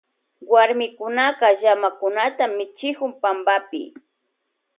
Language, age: Loja Highland Quichua, 40-49